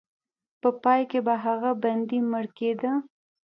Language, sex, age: Pashto, female, 19-29